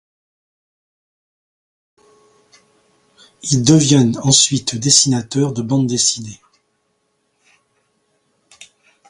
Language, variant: French, Français de métropole